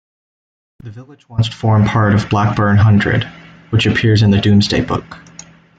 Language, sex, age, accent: English, male, 19-29, United States English